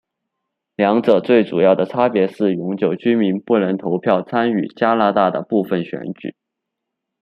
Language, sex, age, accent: Chinese, male, 19-29, 出生地：四川省